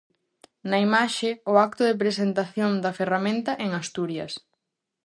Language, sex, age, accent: Galician, female, 19-29, Normativo (estándar)